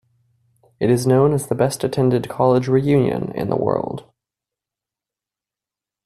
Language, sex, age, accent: English, male, 19-29, United States English